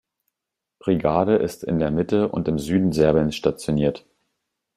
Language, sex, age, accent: German, male, 30-39, Deutschland Deutsch